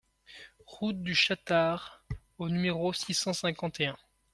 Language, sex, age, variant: French, male, 19-29, Français de métropole